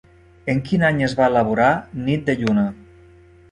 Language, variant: Catalan, Nord-Occidental